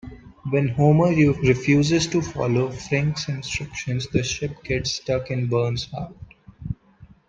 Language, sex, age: English, male, 19-29